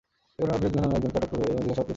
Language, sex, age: Bengali, male, 19-29